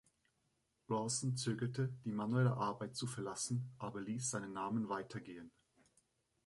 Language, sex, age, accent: German, male, 30-39, Deutschland Deutsch